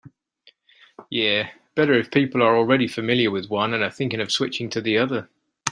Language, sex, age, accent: English, male, 40-49, England English